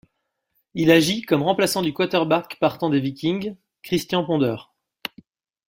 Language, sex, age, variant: French, male, 30-39, Français de métropole